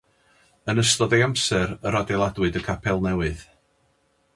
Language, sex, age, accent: Welsh, male, 40-49, Y Deyrnas Unedig Cymraeg